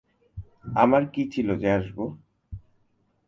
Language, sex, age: Bengali, male, 19-29